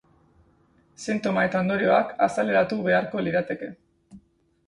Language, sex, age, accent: Basque, female, 19-29, Mendebalekoa (Araba, Bizkaia, Gipuzkoako mendebaleko herri batzuk)